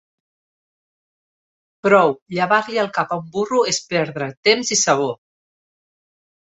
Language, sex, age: Catalan, female, 40-49